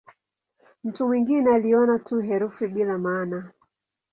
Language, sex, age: Swahili, female, 50-59